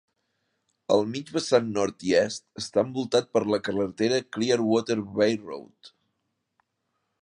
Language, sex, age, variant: Catalan, male, 40-49, Central